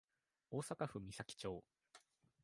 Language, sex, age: Japanese, male, 19-29